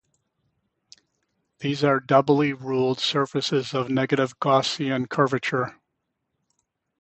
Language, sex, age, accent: English, male, 60-69, United States English